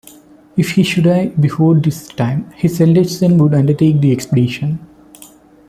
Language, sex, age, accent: English, male, 19-29, India and South Asia (India, Pakistan, Sri Lanka)